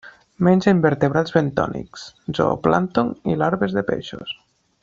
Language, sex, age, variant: Catalan, male, 19-29, Nord-Occidental